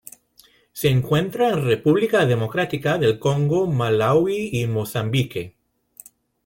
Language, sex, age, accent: Spanish, male, 40-49, España: Centro-Sur peninsular (Madrid, Toledo, Castilla-La Mancha)